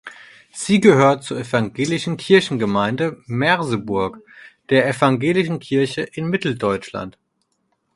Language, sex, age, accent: German, male, 30-39, Deutschland Deutsch